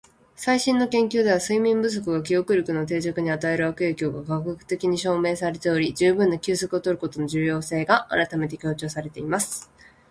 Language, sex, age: Japanese, female, 19-29